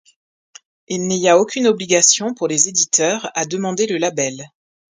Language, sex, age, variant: French, female, 40-49, Français de métropole